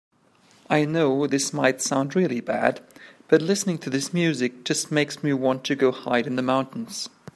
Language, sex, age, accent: English, male, 30-39, England English